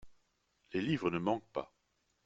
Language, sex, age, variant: French, male, 30-39, Français de métropole